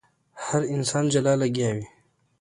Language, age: Pashto, 19-29